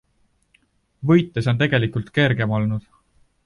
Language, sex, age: Estonian, male, 19-29